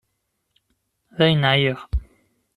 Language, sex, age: Kabyle, male, 19-29